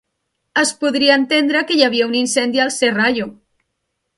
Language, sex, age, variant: Catalan, female, 30-39, Central